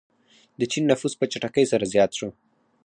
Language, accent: Pashto, معیاري پښتو